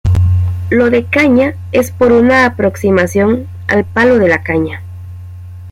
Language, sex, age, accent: Spanish, female, 30-39, América central